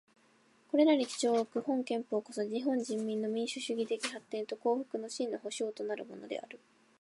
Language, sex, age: Japanese, female, 19-29